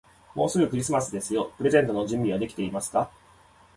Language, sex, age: Japanese, male, 30-39